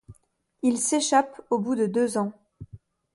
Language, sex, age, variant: French, female, 30-39, Français de métropole